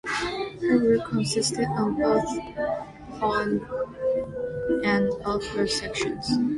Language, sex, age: English, female, 19-29